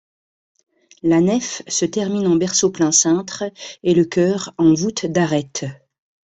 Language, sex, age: French, female, 50-59